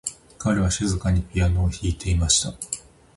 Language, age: Japanese, 30-39